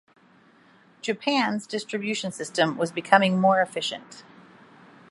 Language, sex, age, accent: English, female, 40-49, United States English